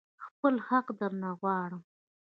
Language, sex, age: Pashto, female, 19-29